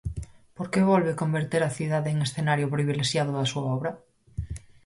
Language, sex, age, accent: Galician, female, 30-39, Normativo (estándar)